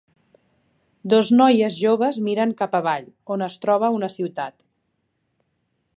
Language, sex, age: Catalan, female, 19-29